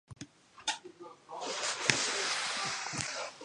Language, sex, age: English, female, under 19